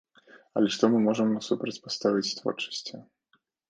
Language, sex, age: Belarusian, male, 19-29